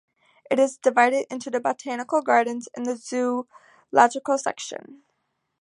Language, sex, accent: English, female, United States English